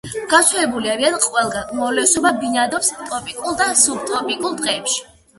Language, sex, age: Georgian, female, 90+